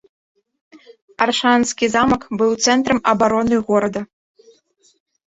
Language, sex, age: Belarusian, female, 19-29